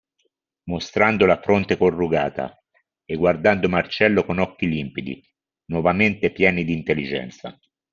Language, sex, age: Italian, male, 50-59